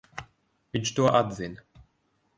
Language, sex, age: Latvian, male, 19-29